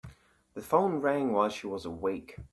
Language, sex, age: English, male, 19-29